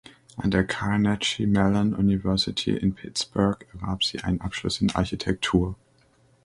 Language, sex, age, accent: German, male, under 19, Deutschland Deutsch